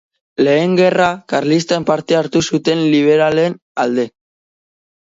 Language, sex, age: Basque, female, 40-49